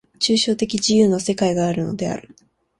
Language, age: Japanese, 19-29